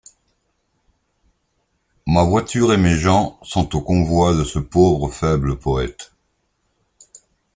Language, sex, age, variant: French, male, 60-69, Français de métropole